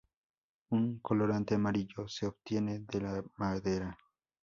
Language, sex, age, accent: Spanish, male, under 19, México